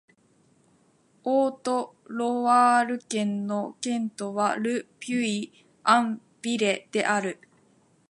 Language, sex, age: Japanese, female, 19-29